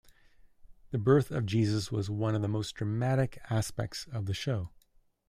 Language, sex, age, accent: English, male, 30-39, Canadian English